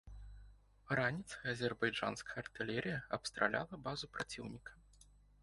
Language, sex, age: Belarusian, male, 19-29